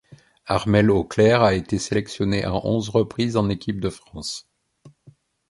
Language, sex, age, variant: French, male, 50-59, Français de métropole